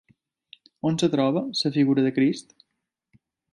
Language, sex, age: Catalan, male, 30-39